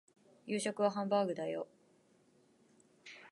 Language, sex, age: Japanese, female, 19-29